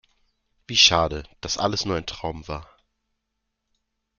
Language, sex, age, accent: German, male, 19-29, Deutschland Deutsch